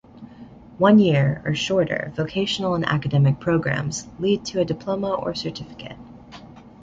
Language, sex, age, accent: English, male, under 19, United States English